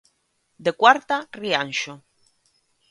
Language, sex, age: Galician, female, 30-39